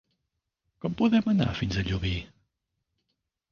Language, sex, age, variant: Catalan, male, 40-49, Central